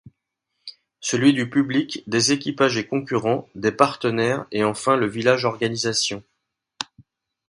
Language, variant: French, Français de métropole